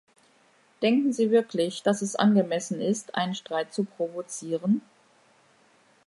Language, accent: German, Deutschland Deutsch